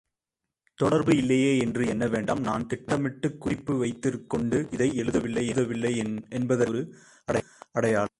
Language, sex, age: Tamil, male, 19-29